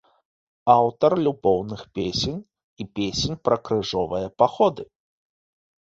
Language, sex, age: Belarusian, male, 30-39